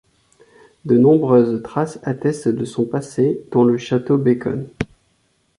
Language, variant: French, Français de métropole